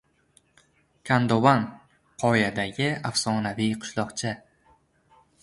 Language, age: Uzbek, 19-29